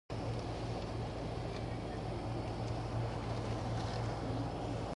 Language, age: English, 19-29